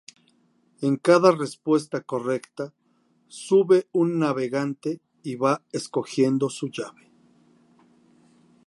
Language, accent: Spanish, México